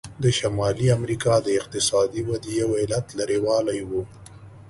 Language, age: Pashto, 30-39